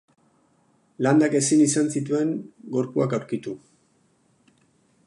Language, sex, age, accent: Basque, male, 40-49, Erdialdekoa edo Nafarra (Gipuzkoa, Nafarroa)